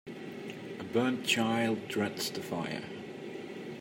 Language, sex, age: English, male, 30-39